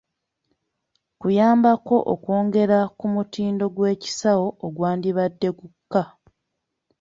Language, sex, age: Ganda, female, 19-29